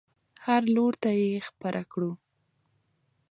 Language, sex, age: Pashto, female, 19-29